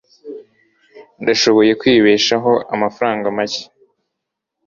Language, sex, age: Kinyarwanda, male, 19-29